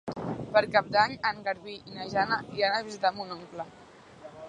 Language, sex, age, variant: Catalan, female, 19-29, Central